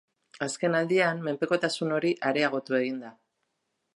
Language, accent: Basque, Mendebalekoa (Araba, Bizkaia, Gipuzkoako mendebaleko herri batzuk)